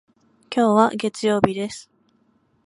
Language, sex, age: Japanese, female, under 19